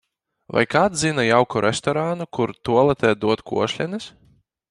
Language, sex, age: Latvian, male, 19-29